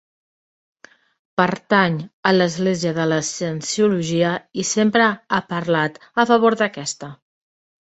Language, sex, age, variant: Catalan, female, 40-49, Central